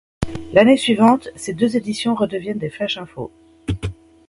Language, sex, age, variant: French, female, 40-49, Français de métropole